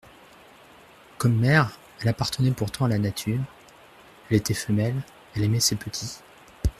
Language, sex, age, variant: French, male, 30-39, Français de métropole